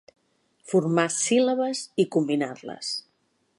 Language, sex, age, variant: Catalan, female, 50-59, Central